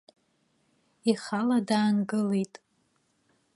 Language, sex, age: Abkhazian, female, 19-29